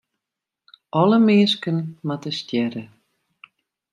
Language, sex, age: Western Frisian, female, 30-39